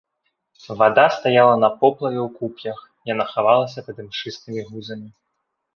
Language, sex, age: Belarusian, male, 19-29